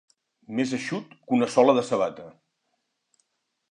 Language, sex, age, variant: Catalan, male, 40-49, Nord-Occidental